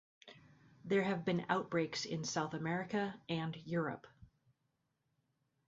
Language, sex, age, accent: English, female, 50-59, United States English